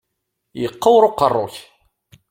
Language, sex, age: Kabyle, male, 30-39